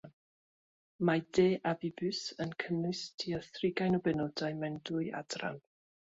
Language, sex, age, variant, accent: Welsh, female, 40-49, South-Western Welsh, Y Deyrnas Unedig Cymraeg